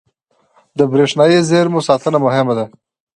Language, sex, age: Pashto, female, 19-29